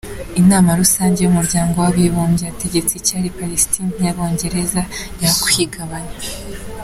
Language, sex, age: Kinyarwanda, female, under 19